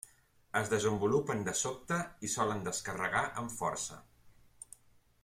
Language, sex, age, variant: Catalan, male, 40-49, Central